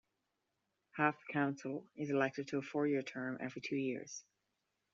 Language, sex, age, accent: English, female, 40-49, Irish English